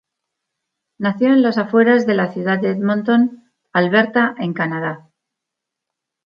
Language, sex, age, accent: Spanish, female, 50-59, España: Centro-Sur peninsular (Madrid, Toledo, Castilla-La Mancha)